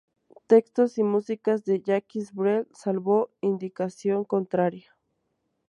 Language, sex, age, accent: Spanish, male, 19-29, México